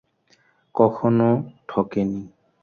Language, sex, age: Bengali, male, 19-29